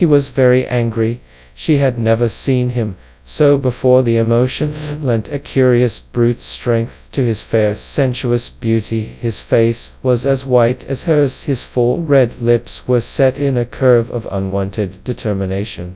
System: TTS, FastPitch